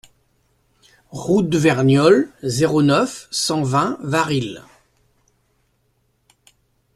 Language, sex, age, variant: French, male, 60-69, Français de métropole